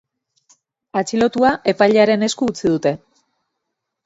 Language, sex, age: Basque, female, 30-39